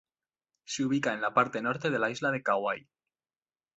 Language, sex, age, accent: Spanish, male, 19-29, España: Norte peninsular (Asturias, Castilla y León, Cantabria, País Vasco, Navarra, Aragón, La Rioja, Guadalajara, Cuenca)